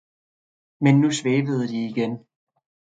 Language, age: Danish, 30-39